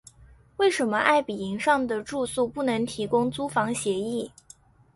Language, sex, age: Chinese, female, 19-29